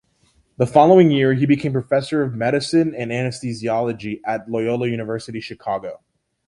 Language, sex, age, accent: English, male, under 19, United States English